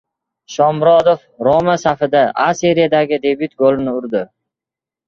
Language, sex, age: Uzbek, male, 19-29